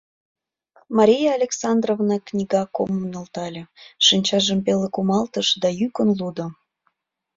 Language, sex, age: Mari, female, 19-29